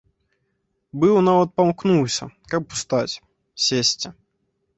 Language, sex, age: Belarusian, male, 19-29